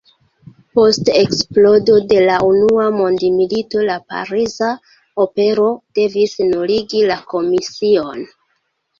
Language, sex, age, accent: Esperanto, female, 19-29, Internacia